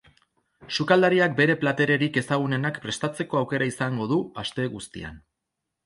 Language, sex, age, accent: Basque, male, 30-39, Erdialdekoa edo Nafarra (Gipuzkoa, Nafarroa)